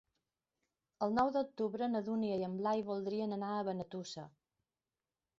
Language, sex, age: Catalan, female, 50-59